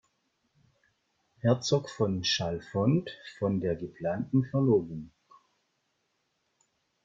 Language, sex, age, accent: German, male, 50-59, Deutschland Deutsch